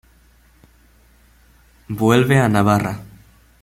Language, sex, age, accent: Spanish, male, under 19, Caribe: Cuba, Venezuela, Puerto Rico, República Dominicana, Panamá, Colombia caribeña, México caribeño, Costa del golfo de México